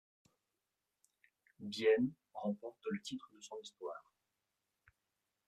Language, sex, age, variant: French, male, 40-49, Français de métropole